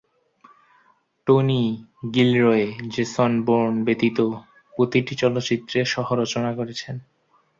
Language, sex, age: Bengali, male, 19-29